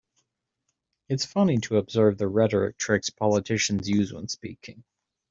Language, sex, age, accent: English, male, 19-29, United States English